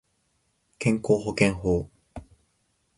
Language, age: Japanese, 19-29